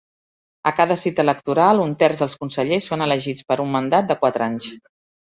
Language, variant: Catalan, Central